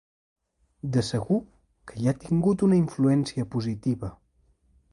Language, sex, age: Catalan, male, 19-29